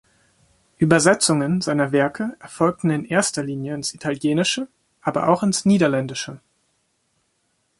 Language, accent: German, Deutschland Deutsch